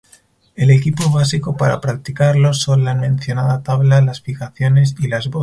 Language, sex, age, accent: Spanish, male, 19-29, España: Centro-Sur peninsular (Madrid, Toledo, Castilla-La Mancha)